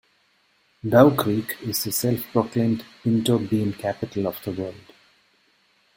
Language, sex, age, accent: English, male, 30-39, India and South Asia (India, Pakistan, Sri Lanka)